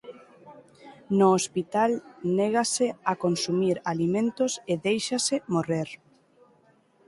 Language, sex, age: Galician, female, 19-29